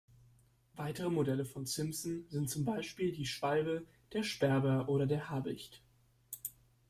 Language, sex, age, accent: German, male, under 19, Deutschland Deutsch